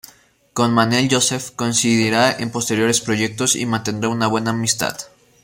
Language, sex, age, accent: Spanish, male, 19-29, Andino-Pacífico: Colombia, Perú, Ecuador, oeste de Bolivia y Venezuela andina